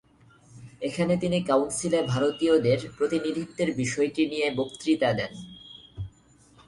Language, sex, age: Bengali, male, 19-29